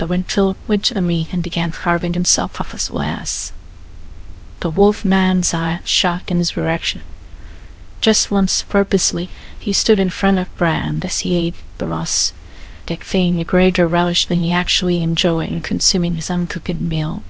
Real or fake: fake